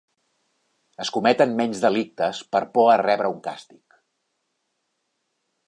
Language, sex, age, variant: Catalan, male, 40-49, Central